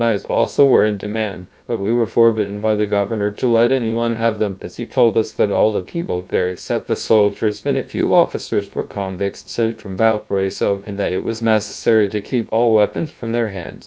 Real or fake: fake